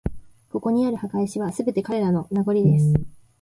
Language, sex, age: Japanese, female, 19-29